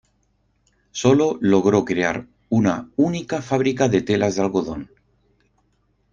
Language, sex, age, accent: Spanish, male, 50-59, España: Norte peninsular (Asturias, Castilla y León, Cantabria, País Vasco, Navarra, Aragón, La Rioja, Guadalajara, Cuenca)